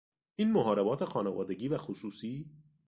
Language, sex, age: Persian, male, 30-39